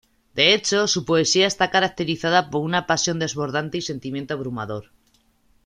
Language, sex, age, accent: Spanish, male, 30-39, España: Centro-Sur peninsular (Madrid, Toledo, Castilla-La Mancha)